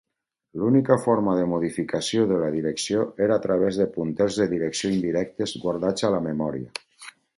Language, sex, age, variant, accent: Catalan, male, 50-59, Valencià meridional, valencià